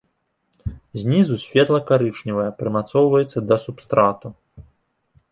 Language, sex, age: Belarusian, male, 19-29